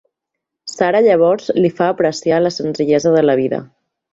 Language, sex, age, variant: Catalan, female, 19-29, Central